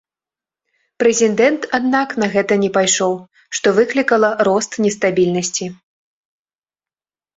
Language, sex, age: Belarusian, female, 19-29